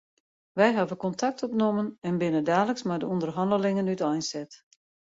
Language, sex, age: Western Frisian, female, 60-69